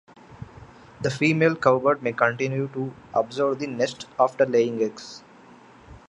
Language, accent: English, India and South Asia (India, Pakistan, Sri Lanka)